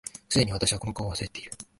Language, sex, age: Japanese, male, 19-29